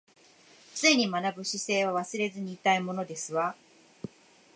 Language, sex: Japanese, female